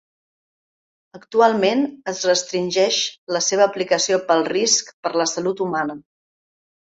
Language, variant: Catalan, Central